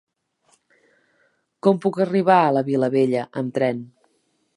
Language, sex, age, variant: Catalan, female, 40-49, Central